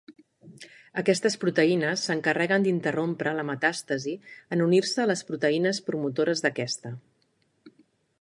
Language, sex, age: Catalan, female, 40-49